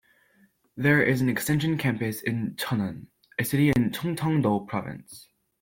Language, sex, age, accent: English, male, under 19, Singaporean English